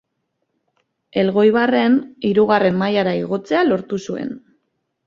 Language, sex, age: Basque, female, 19-29